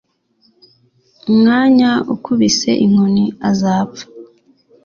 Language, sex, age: Kinyarwanda, female, 19-29